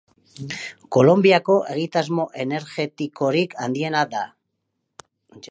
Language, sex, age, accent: Basque, male, 40-49, Mendebalekoa (Araba, Bizkaia, Gipuzkoako mendebaleko herri batzuk)